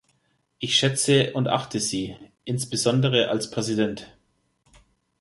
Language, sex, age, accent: German, male, 30-39, Deutschland Deutsch